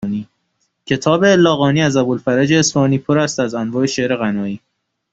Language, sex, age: Persian, male, 19-29